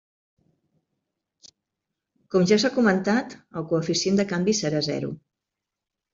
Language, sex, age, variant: Catalan, female, 50-59, Central